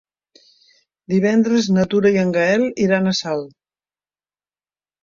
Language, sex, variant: Catalan, female, Central